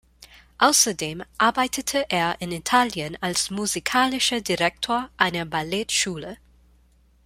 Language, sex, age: German, female, 19-29